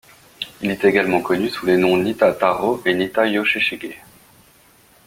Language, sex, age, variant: French, male, 19-29, Français de métropole